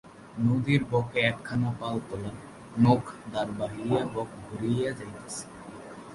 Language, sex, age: Bengali, male, 19-29